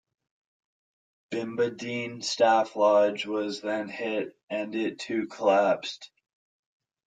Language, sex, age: English, male, 30-39